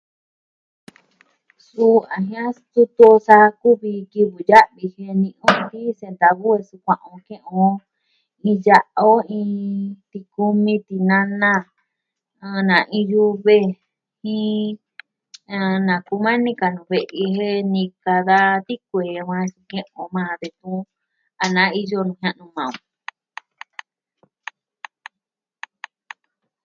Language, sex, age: Southwestern Tlaxiaco Mixtec, female, 60-69